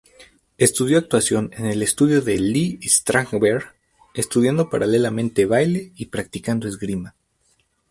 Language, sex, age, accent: Spanish, male, 19-29, México